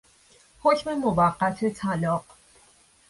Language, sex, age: Persian, female, 30-39